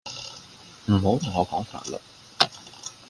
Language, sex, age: Cantonese, male, 19-29